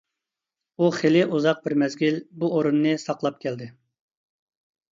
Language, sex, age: Uyghur, male, 30-39